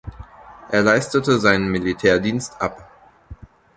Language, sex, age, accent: German, male, 19-29, Deutschland Deutsch